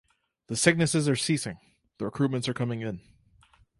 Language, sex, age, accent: English, male, 19-29, United States English